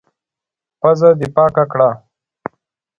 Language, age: Pashto, 40-49